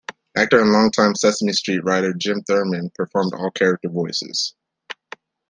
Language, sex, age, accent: English, male, 19-29, United States English